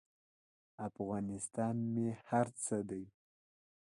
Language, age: Pashto, 19-29